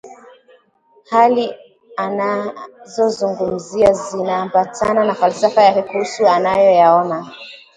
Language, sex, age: Swahili, female, 19-29